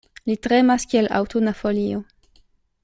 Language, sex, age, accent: Esperanto, female, 19-29, Internacia